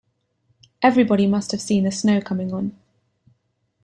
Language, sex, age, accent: English, female, 19-29, England English